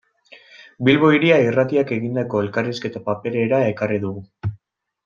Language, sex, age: Basque, male, 19-29